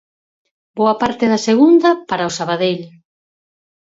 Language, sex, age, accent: Galician, female, 50-59, Central (gheada)